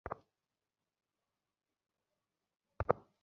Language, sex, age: Bengali, male, 19-29